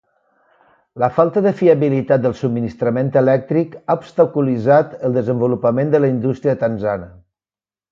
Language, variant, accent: Catalan, Valencià meridional, valencià